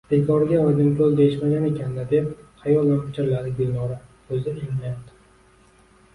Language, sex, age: Uzbek, male, 19-29